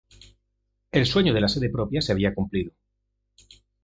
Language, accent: Spanish, España: Centro-Sur peninsular (Madrid, Toledo, Castilla-La Mancha)